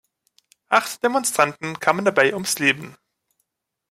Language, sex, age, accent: German, male, 19-29, Deutschland Deutsch